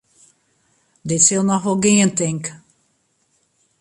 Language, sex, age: Western Frisian, female, 50-59